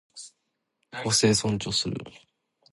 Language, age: Japanese, 19-29